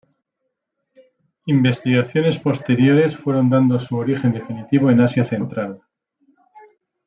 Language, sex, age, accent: Spanish, male, 40-49, España: Centro-Sur peninsular (Madrid, Toledo, Castilla-La Mancha)